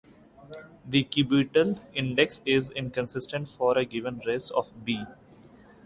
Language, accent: English, India and South Asia (India, Pakistan, Sri Lanka)